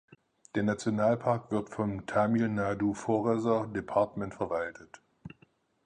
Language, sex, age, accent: German, male, 50-59, Deutschland Deutsch